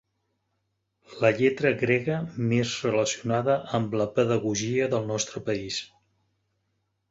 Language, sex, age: Catalan, male, 50-59